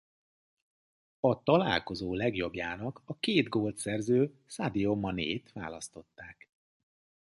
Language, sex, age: Hungarian, male, 40-49